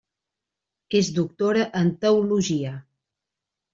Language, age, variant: Catalan, 40-49, Central